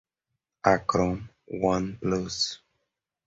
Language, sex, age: Portuguese, male, 30-39